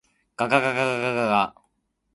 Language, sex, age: Japanese, male, 19-29